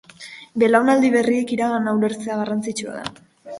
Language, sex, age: Basque, female, under 19